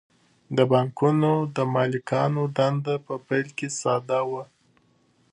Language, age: Pashto, 30-39